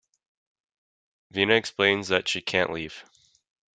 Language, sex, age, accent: English, male, under 19, United States English